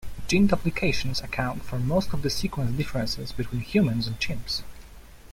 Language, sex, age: English, male, 19-29